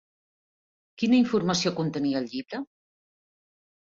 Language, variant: Catalan, Central